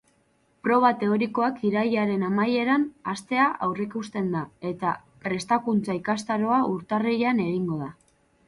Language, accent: Basque, Mendebalekoa (Araba, Bizkaia, Gipuzkoako mendebaleko herri batzuk)